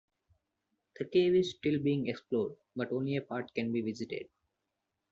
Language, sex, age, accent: English, male, 19-29, India and South Asia (India, Pakistan, Sri Lanka)